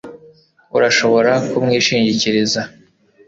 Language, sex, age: Kinyarwanda, male, 19-29